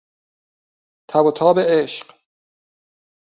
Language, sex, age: Persian, male, 40-49